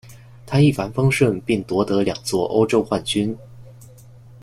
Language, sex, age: Chinese, male, 19-29